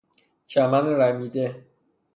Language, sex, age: Persian, male, 19-29